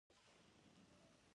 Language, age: Pashto, 19-29